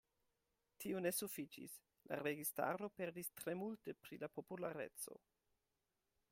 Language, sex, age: Esperanto, male, 30-39